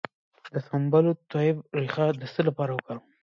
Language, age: Pashto, 19-29